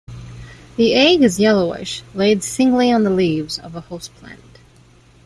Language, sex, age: English, female, 19-29